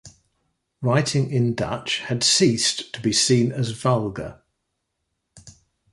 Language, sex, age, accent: English, male, 70-79, England English